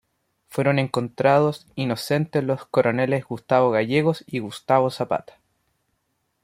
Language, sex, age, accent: Spanish, male, 19-29, Chileno: Chile, Cuyo